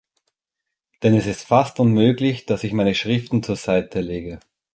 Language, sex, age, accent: German, male, 30-39, Österreichisches Deutsch